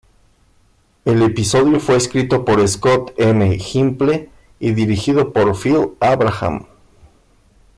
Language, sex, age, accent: Spanish, male, 40-49, México